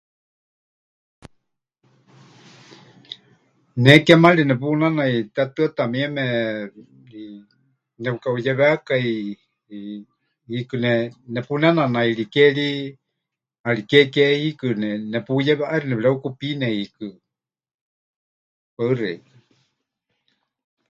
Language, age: Huichol, 50-59